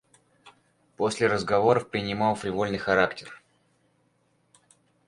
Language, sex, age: Russian, male, under 19